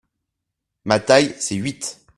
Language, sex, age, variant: French, male, 19-29, Français de métropole